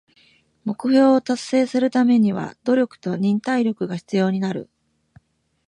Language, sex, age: Japanese, female, 40-49